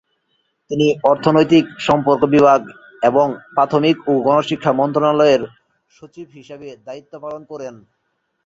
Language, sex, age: Bengali, male, 19-29